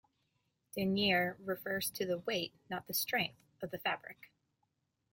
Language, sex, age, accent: English, female, 30-39, United States English